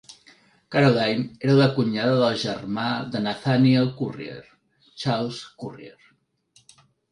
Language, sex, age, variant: Catalan, male, 40-49, Central